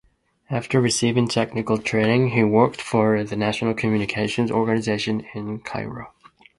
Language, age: English, 19-29